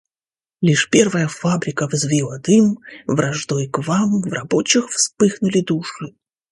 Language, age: Russian, 30-39